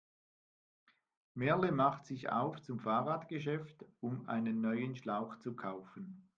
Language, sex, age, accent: German, male, 50-59, Schweizerdeutsch